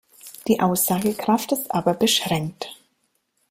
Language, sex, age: German, female, 30-39